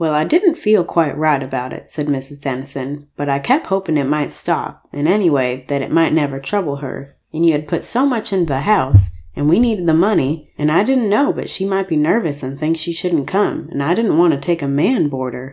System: none